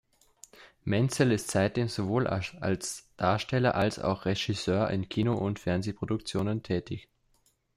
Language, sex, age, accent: German, male, under 19, Österreichisches Deutsch